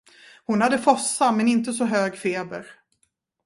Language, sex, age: Swedish, female, 40-49